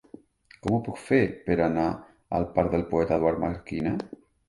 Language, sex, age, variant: Catalan, male, 40-49, Central